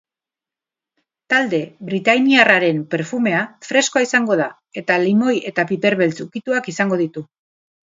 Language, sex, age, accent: Basque, female, 50-59, Mendebalekoa (Araba, Bizkaia, Gipuzkoako mendebaleko herri batzuk)